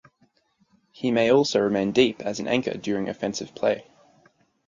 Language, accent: English, Australian English